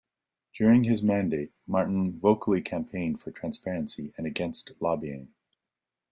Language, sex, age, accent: English, male, 40-49, Canadian English